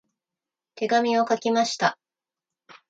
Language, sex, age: Japanese, female, 40-49